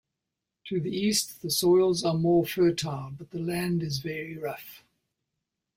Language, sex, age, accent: English, male, 70-79, New Zealand English